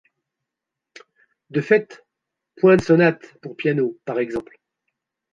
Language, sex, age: French, male, 60-69